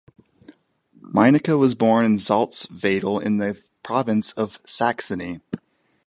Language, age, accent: English, 19-29, United States English